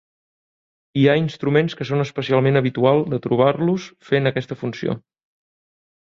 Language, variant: Catalan, Central